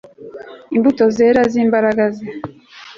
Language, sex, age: Kinyarwanda, female, 19-29